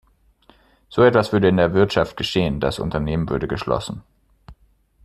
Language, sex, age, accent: German, male, 30-39, Deutschland Deutsch